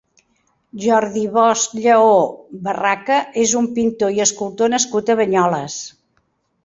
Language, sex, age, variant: Catalan, female, 70-79, Central